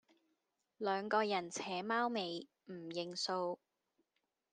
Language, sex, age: Cantonese, female, 30-39